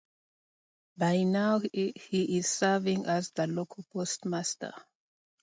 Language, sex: English, female